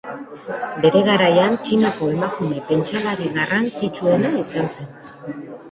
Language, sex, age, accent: Basque, female, 19-29, Mendebalekoa (Araba, Bizkaia, Gipuzkoako mendebaleko herri batzuk)